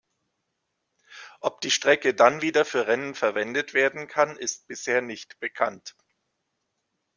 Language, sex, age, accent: German, male, 40-49, Deutschland Deutsch